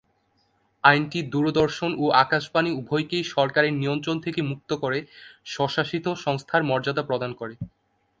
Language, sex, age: Bengali, male, 19-29